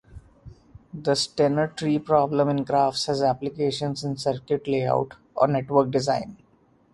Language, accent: English, India and South Asia (India, Pakistan, Sri Lanka)